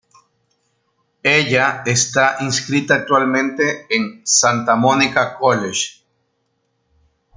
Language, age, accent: Spanish, 40-49, Andino-Pacífico: Colombia, Perú, Ecuador, oeste de Bolivia y Venezuela andina